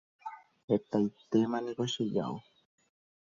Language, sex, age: Guarani, male, 19-29